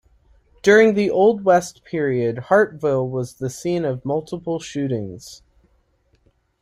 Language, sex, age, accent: English, male, 19-29, United States English